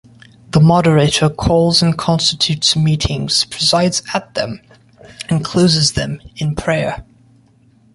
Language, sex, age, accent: English, male, 19-29, United States English